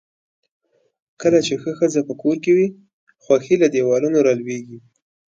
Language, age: Pashto, 19-29